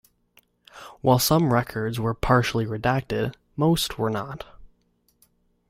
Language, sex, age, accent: English, male, under 19, Canadian English